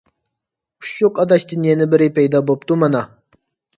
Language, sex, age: Uyghur, male, 19-29